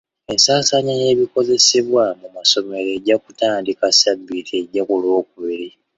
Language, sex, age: Ganda, male, 19-29